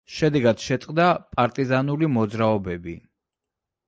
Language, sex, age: Georgian, male, 40-49